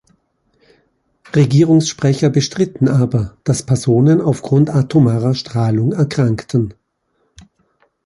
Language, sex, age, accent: German, male, 50-59, Österreichisches Deutsch